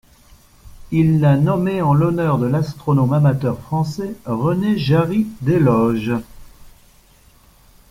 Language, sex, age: French, male, 60-69